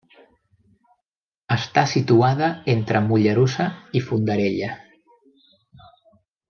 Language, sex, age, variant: Catalan, male, 30-39, Central